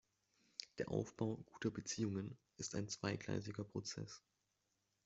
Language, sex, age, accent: German, male, 19-29, Deutschland Deutsch